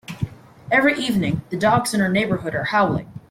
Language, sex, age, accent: English, male, under 19, United States English